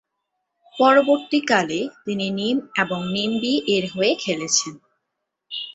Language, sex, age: Bengali, female, under 19